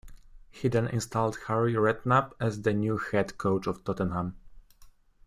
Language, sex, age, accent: English, male, under 19, United States English